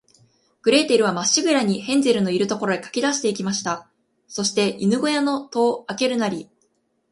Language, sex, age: Japanese, female, 19-29